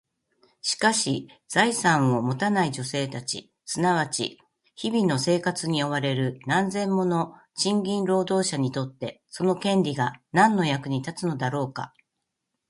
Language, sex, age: Japanese, female, 60-69